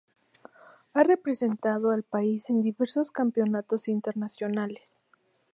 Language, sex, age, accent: Spanish, female, 19-29, México